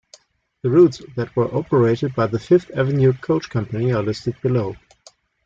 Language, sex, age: English, male, 40-49